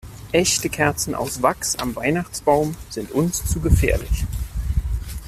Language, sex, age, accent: German, male, 30-39, Deutschland Deutsch